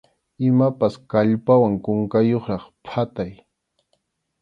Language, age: Arequipa-La Unión Quechua, 19-29